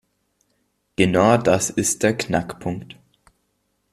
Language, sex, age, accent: German, male, under 19, Österreichisches Deutsch